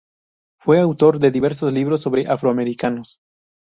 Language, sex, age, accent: Spanish, male, 19-29, México